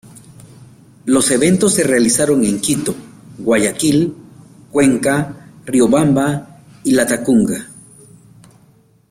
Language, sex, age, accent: Spanish, male, 40-49, América central